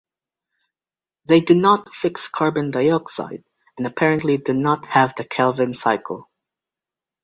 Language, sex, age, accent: English, male, under 19, England English